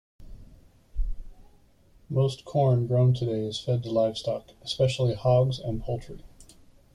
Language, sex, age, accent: English, male, 40-49, United States English